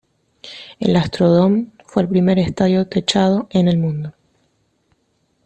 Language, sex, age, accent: Spanish, female, 40-49, Rioplatense: Argentina, Uruguay, este de Bolivia, Paraguay